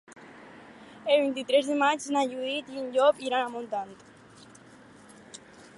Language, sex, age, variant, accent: Catalan, female, under 19, Alacantí, valencià